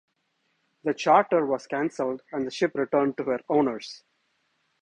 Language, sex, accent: English, male, India and South Asia (India, Pakistan, Sri Lanka)